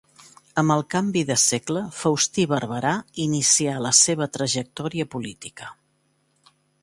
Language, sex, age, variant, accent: Catalan, female, 50-59, Central, central